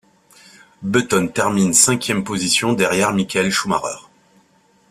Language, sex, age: French, male, 30-39